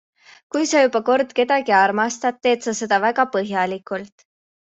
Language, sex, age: Estonian, female, 19-29